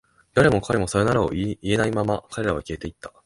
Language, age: Japanese, 19-29